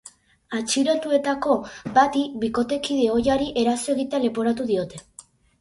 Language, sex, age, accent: Basque, female, 40-49, Erdialdekoa edo Nafarra (Gipuzkoa, Nafarroa)